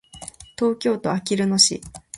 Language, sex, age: Japanese, female, 19-29